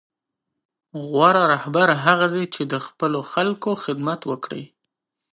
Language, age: Pashto, 19-29